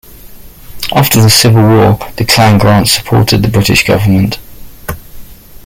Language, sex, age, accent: English, male, 40-49, England English